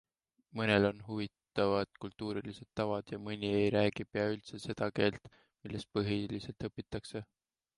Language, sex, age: Estonian, male, 19-29